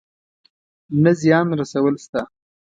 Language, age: Pashto, 19-29